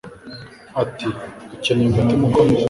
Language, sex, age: Kinyarwanda, male, 19-29